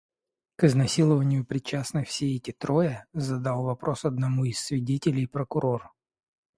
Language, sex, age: Russian, male, 30-39